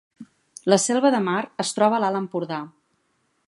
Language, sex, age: Catalan, female, 40-49